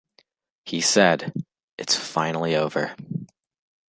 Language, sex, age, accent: English, female, under 19, United States English